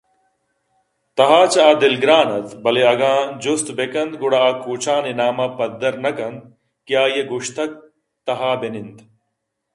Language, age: Eastern Balochi, 30-39